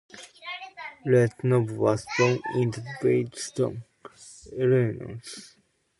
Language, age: English, 30-39